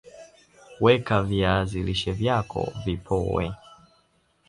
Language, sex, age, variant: Swahili, male, 19-29, Kiswahili cha Bara ya Tanzania